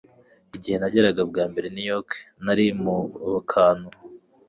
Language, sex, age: Kinyarwanda, male, 19-29